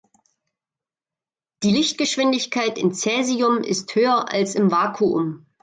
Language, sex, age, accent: German, female, 40-49, Deutschland Deutsch